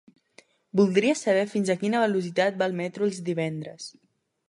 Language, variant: Catalan, Central